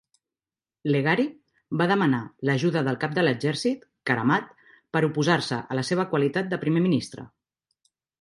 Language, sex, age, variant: Catalan, female, 40-49, Central